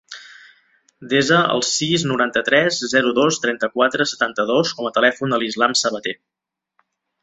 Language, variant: Catalan, Central